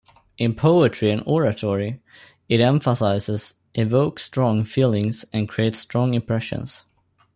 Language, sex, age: English, male, under 19